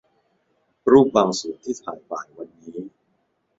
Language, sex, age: Thai, male, 30-39